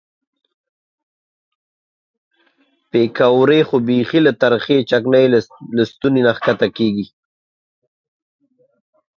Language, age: Pashto, 30-39